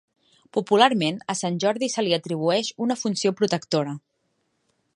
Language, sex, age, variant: Catalan, female, 19-29, Central